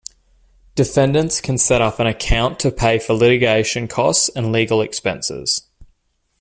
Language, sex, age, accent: English, male, 30-39, Australian English